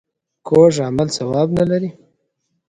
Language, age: Pashto, 30-39